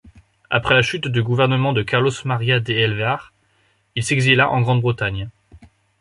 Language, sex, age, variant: French, male, 19-29, Français de métropole